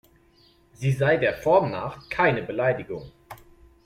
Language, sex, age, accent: German, male, 19-29, Deutschland Deutsch